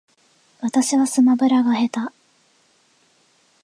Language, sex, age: Japanese, female, 19-29